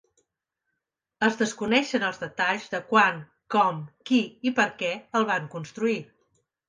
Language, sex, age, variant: Catalan, female, 50-59, Central